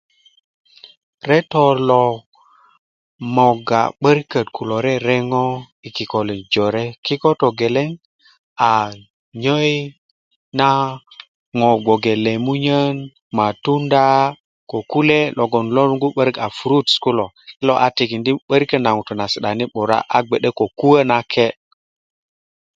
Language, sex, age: Kuku, male, 30-39